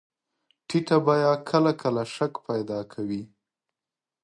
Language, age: Pashto, 30-39